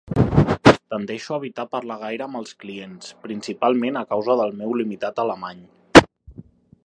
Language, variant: Catalan, Central